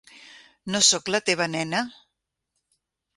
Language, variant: Catalan, Central